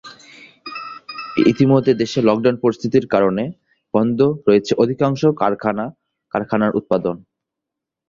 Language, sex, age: Bengali, male, under 19